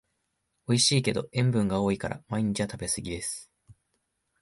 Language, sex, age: Japanese, male, 19-29